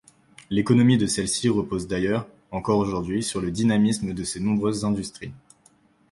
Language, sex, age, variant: French, male, 19-29, Français de métropole